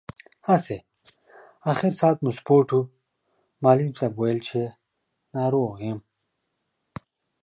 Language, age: Pashto, 19-29